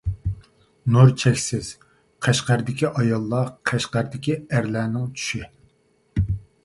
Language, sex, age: Uyghur, male, 40-49